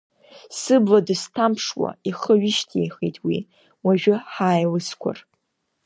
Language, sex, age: Abkhazian, female, under 19